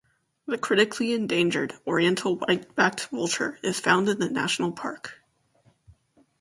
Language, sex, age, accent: English, female, 19-29, United States English